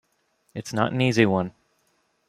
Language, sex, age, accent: English, male, 19-29, United States English